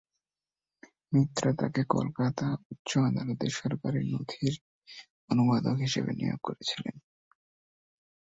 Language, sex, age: Bengali, male, 19-29